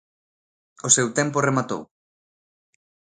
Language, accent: Galician, Normativo (estándar)